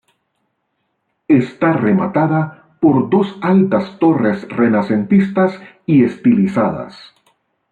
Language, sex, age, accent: Spanish, male, 50-59, América central